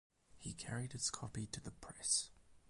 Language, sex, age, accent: English, male, under 19, Australian English; England English; New Zealand English